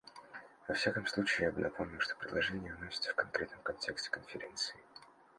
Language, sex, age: Russian, male, 19-29